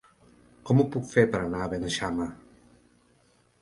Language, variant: Catalan, Central